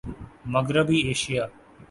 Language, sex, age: Urdu, male, 19-29